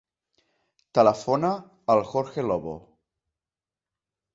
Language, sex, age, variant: Catalan, male, 30-39, Central